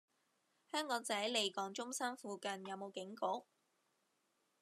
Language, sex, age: Cantonese, female, 30-39